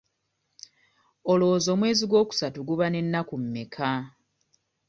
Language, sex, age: Ganda, female, 30-39